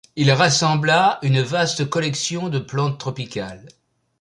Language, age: French, 70-79